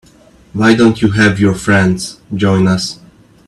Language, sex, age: English, male, 19-29